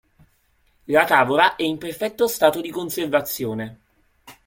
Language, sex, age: Italian, male, 19-29